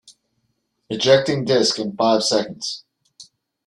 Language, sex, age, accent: English, male, 40-49, United States English